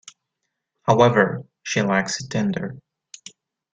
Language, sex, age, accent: English, male, 19-29, United States English